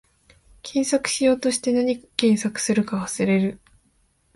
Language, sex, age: Japanese, female, 19-29